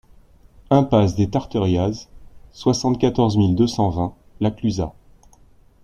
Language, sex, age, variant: French, male, 40-49, Français de métropole